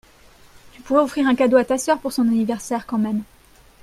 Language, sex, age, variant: French, female, 19-29, Français de métropole